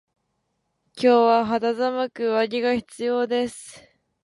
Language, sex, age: Japanese, female, 19-29